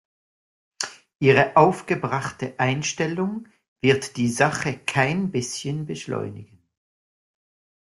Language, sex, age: German, male, 40-49